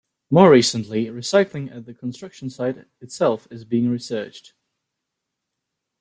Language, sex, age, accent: English, male, 19-29, England English